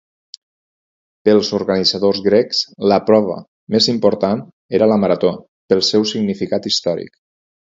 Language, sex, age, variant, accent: Catalan, male, 40-49, Valencià septentrional, valencià